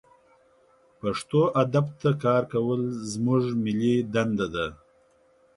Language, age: Pashto, 30-39